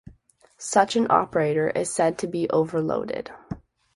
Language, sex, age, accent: English, female, 19-29, United States English